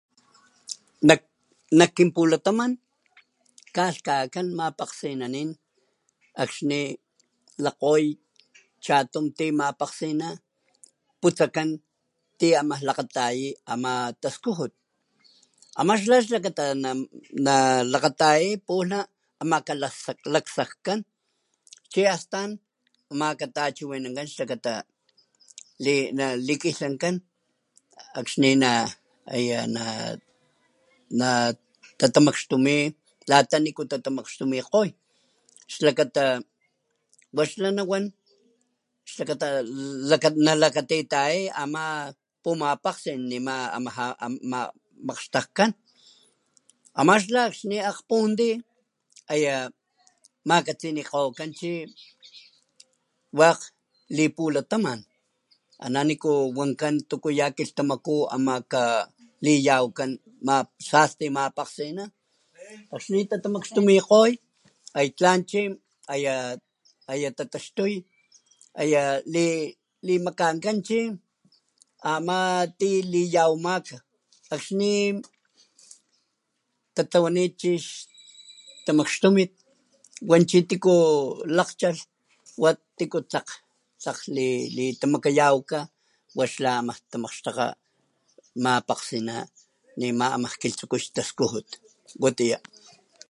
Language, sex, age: Papantla Totonac, male, 60-69